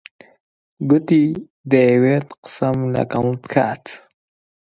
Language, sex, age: Central Kurdish, male, 19-29